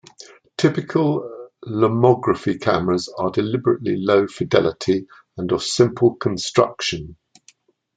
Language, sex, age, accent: English, male, 50-59, England English